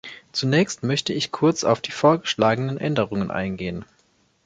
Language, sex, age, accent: German, male, 19-29, Deutschland Deutsch